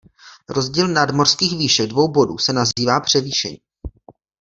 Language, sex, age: Czech, male, 19-29